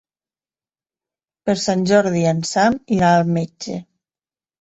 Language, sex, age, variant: Catalan, female, 50-59, Nord-Occidental